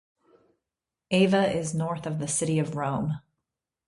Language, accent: English, United States English